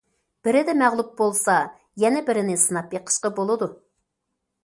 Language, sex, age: Uyghur, female, 40-49